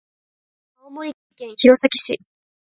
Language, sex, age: Japanese, female, 19-29